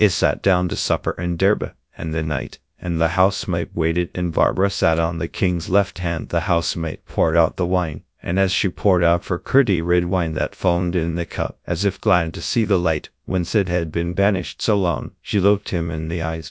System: TTS, GradTTS